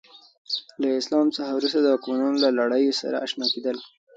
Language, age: Pashto, 19-29